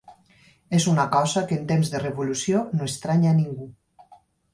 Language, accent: Catalan, valencià